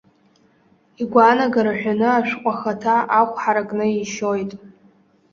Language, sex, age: Abkhazian, female, under 19